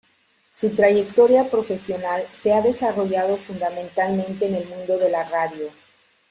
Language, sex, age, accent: Spanish, female, 50-59, México